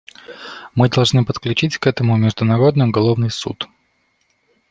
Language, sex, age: Russian, male, 19-29